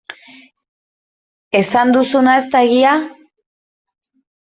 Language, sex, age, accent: Basque, female, 30-39, Mendebalekoa (Araba, Bizkaia, Gipuzkoako mendebaleko herri batzuk)